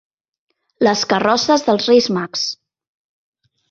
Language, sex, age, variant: Catalan, female, 40-49, Central